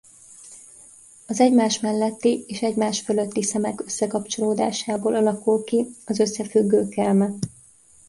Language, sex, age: Hungarian, female, 19-29